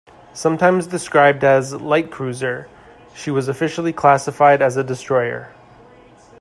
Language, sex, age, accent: English, male, 30-39, Canadian English